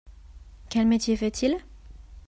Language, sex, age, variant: French, female, 19-29, Français de métropole